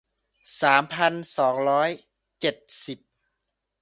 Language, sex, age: Thai, male, 19-29